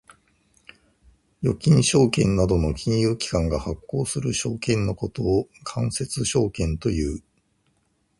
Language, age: Japanese, 50-59